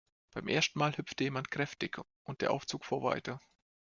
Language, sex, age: German, male, 19-29